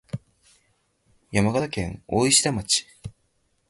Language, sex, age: Japanese, male, under 19